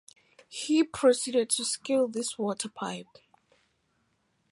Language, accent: English, Southern African (South Africa, Zimbabwe, Namibia)